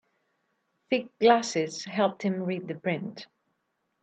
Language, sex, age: English, female, 40-49